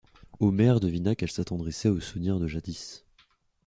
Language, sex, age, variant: French, male, 19-29, Français de métropole